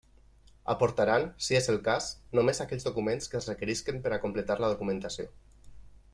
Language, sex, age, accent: Catalan, male, 30-39, valencià